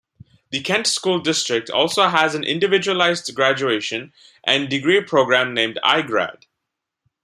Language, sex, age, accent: English, male, under 19, India and South Asia (India, Pakistan, Sri Lanka)